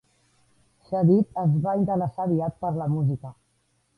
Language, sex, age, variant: Catalan, female, 30-39, Central